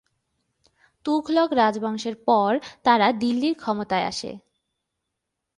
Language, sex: Bengali, female